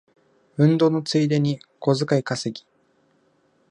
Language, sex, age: Japanese, male, 19-29